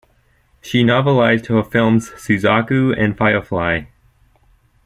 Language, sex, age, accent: English, male, under 19, United States English